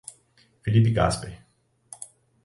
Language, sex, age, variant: Portuguese, male, 30-39, Portuguese (Brasil)